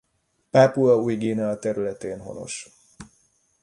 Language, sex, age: Hungarian, male, 50-59